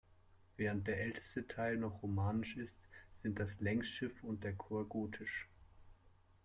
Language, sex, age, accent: German, male, 30-39, Deutschland Deutsch